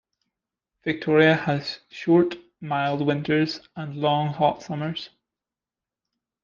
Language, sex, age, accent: English, male, 19-29, Irish English